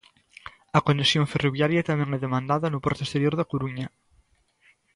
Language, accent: Galician, Atlántico (seseo e gheada)